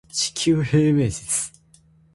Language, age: Japanese, 19-29